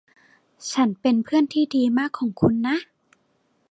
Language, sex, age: Thai, female, 19-29